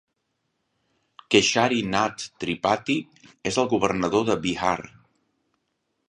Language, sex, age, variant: Catalan, male, 50-59, Central